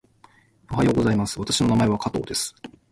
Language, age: Japanese, 30-39